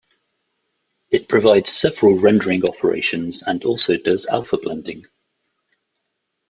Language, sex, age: English, male, 30-39